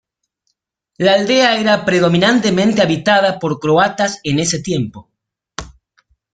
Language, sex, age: Spanish, male, 40-49